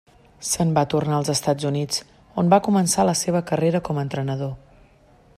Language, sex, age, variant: Catalan, female, 19-29, Central